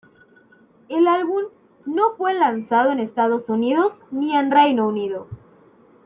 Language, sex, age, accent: Spanish, female, 19-29, México